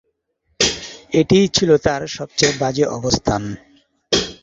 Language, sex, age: Bengali, male, 30-39